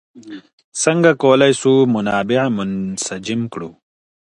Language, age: Pashto, 30-39